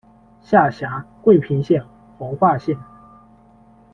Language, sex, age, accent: Chinese, male, 19-29, 出生地：浙江省